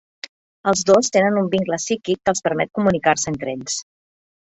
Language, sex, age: Catalan, female, 40-49